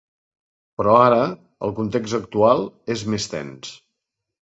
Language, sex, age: Catalan, male, 50-59